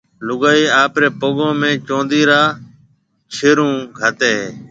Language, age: Marwari (Pakistan), 40-49